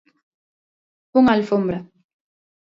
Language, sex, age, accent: Galician, female, 19-29, Normativo (estándar)